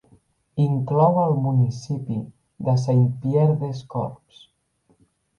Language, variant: Catalan, Balear